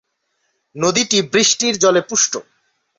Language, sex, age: Bengali, male, 19-29